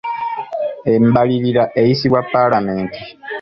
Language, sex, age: Ganda, male, 30-39